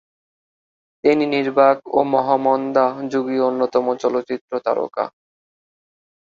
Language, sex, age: Bengali, male, 19-29